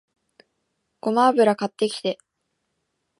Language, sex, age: Japanese, female, 19-29